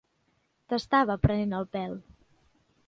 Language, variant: Catalan, Central